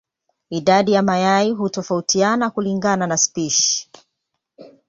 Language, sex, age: Swahili, female, 30-39